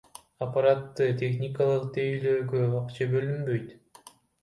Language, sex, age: Kyrgyz, male, under 19